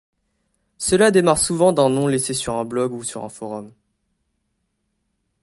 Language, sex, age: French, male, 19-29